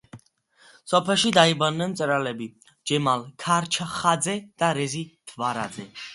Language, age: Georgian, 19-29